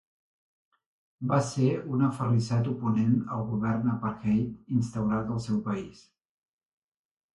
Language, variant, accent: Catalan, Central, central